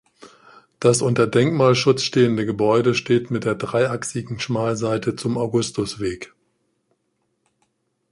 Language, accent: German, Deutschland Deutsch